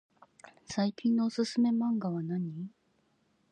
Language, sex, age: Japanese, female, 30-39